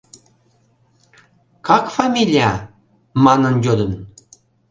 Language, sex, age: Mari, male, 50-59